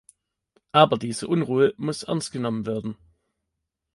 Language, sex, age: German, male, 30-39